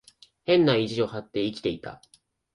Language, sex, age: Japanese, male, 19-29